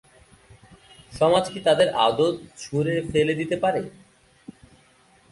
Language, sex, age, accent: Bengali, male, 19-29, Native